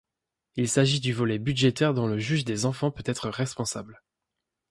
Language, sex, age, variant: French, male, 30-39, Français de métropole